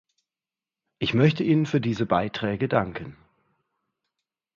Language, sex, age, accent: German, male, 30-39, Deutschland Deutsch